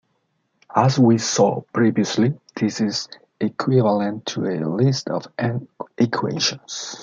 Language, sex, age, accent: English, male, 19-29, United States English